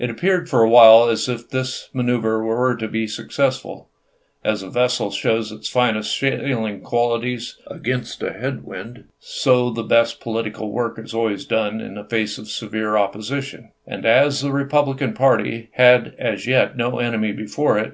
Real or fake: real